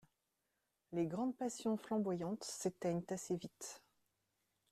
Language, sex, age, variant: French, female, 40-49, Français de métropole